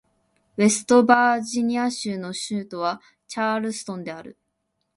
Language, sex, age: Japanese, female, 19-29